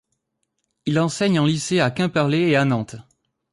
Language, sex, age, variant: French, male, 19-29, Français de métropole